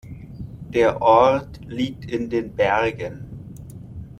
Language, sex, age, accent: German, male, 30-39, Deutschland Deutsch